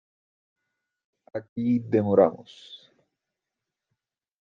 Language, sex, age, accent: Spanish, male, under 19, Andino-Pacífico: Colombia, Perú, Ecuador, oeste de Bolivia y Venezuela andina